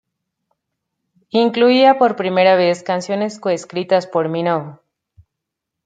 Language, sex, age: Spanish, female, 30-39